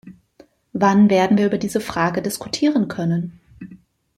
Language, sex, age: German, female, 40-49